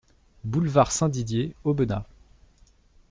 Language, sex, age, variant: French, male, 19-29, Français de métropole